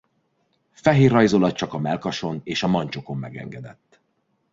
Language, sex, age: Hungarian, male, 40-49